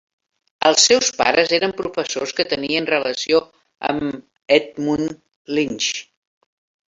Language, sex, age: Catalan, female, 70-79